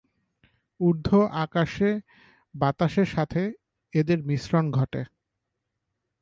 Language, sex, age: Bengali, male, 30-39